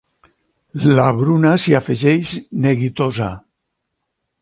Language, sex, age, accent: Catalan, male, 60-69, valencià